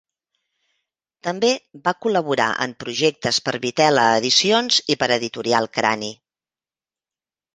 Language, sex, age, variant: Catalan, female, 50-59, Central